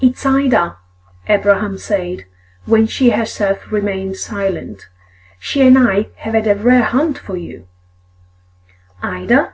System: none